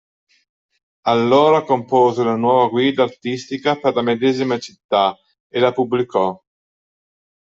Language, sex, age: Italian, male, 50-59